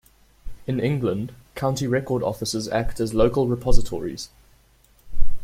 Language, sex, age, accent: English, male, under 19, Southern African (South Africa, Zimbabwe, Namibia)